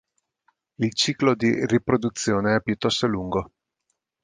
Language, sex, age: Italian, male, 50-59